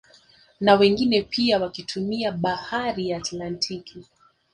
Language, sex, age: Swahili, female, 19-29